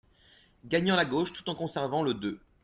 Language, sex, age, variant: French, male, 19-29, Français de métropole